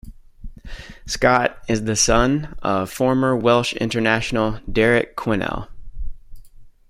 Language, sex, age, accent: English, male, 30-39, United States English